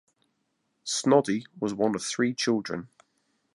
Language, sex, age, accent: English, male, 40-49, England English